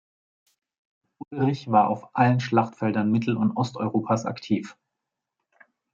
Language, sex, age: German, male, 40-49